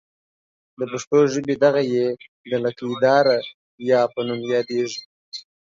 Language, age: Pashto, 19-29